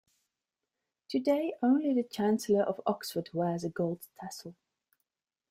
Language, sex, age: English, female, 40-49